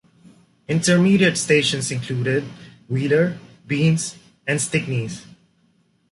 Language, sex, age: English, male, 19-29